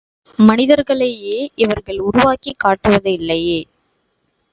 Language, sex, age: Tamil, female, 19-29